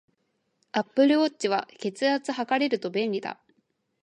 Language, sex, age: Japanese, female, 19-29